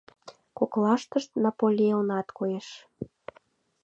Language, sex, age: Mari, female, 19-29